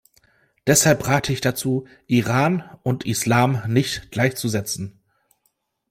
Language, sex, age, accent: German, male, 30-39, Deutschland Deutsch